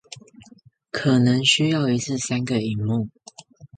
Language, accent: Chinese, 出生地：新北市